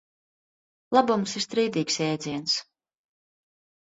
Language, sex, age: Latvian, female, 50-59